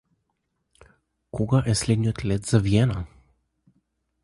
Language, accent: Macedonian, литературен